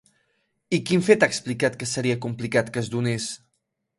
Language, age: Catalan, 30-39